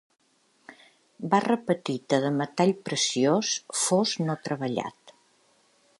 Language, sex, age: Catalan, female, 70-79